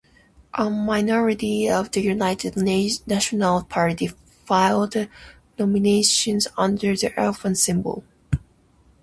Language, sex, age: English, female, 19-29